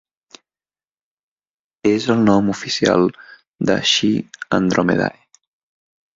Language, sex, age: Catalan, male, 30-39